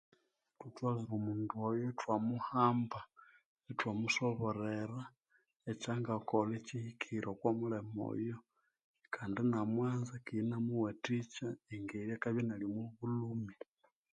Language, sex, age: Konzo, male, 19-29